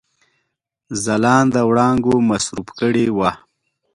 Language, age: Pashto, 30-39